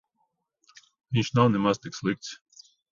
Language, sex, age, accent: Latvian, male, 40-49, Krievu